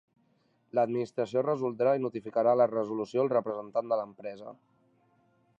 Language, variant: Catalan, Central